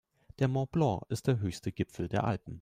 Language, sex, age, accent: German, male, 19-29, Deutschland Deutsch